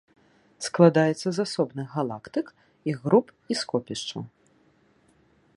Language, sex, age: Belarusian, female, 30-39